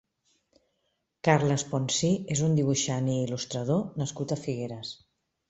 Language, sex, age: Catalan, female, 50-59